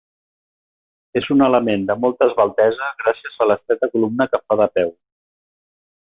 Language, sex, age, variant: Catalan, male, 50-59, Central